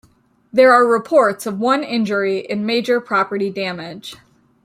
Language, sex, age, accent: English, female, 30-39, United States English